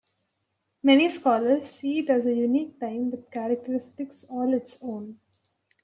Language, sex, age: English, female, 19-29